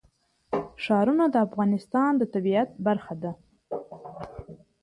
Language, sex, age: Pashto, female, 19-29